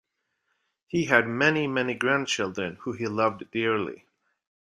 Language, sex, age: English, male, 30-39